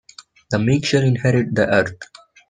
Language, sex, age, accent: English, male, 19-29, India and South Asia (India, Pakistan, Sri Lanka)